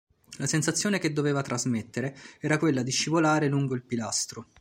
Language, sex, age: Italian, male, 30-39